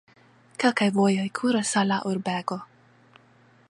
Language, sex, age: Esperanto, female, 19-29